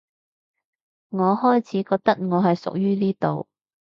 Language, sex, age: Cantonese, female, 30-39